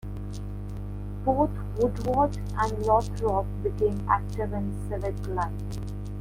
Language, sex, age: English, female, 19-29